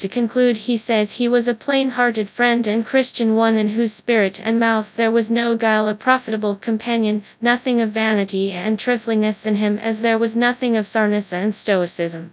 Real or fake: fake